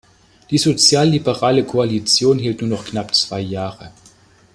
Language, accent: German, Deutschland Deutsch